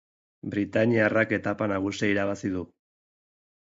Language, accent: Basque, Erdialdekoa edo Nafarra (Gipuzkoa, Nafarroa)